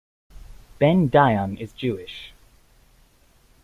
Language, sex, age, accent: English, male, 19-29, United States English